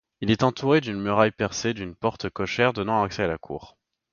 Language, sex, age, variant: French, male, 19-29, Français de métropole